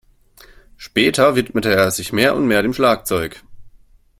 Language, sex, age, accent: German, male, 19-29, Deutschland Deutsch